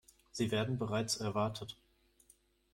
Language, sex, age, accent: German, male, 19-29, Deutschland Deutsch